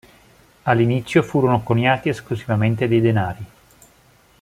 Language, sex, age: Italian, male, 40-49